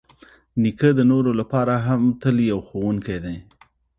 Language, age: Pashto, 30-39